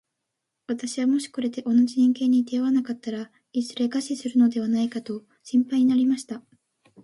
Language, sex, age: Japanese, female, under 19